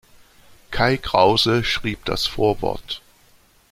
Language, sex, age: German, male, 50-59